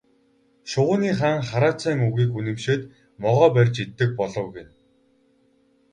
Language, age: Mongolian, 19-29